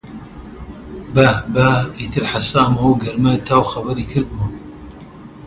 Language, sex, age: Central Kurdish, male, 30-39